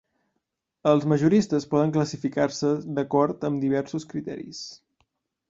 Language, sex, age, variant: Catalan, male, 19-29, Central